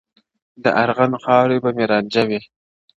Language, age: Pashto, 19-29